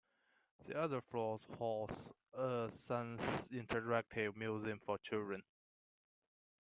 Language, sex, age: English, male, 30-39